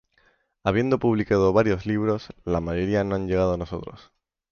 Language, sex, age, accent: Spanish, male, 19-29, España: Centro-Sur peninsular (Madrid, Toledo, Castilla-La Mancha); España: Islas Canarias